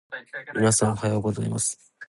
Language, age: Japanese, 19-29